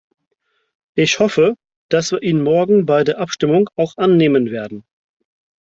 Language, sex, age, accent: German, male, 30-39, Deutschland Deutsch